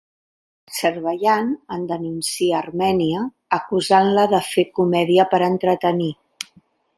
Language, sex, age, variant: Catalan, female, 50-59, Central